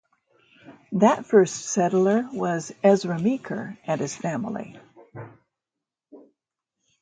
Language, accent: English, United States English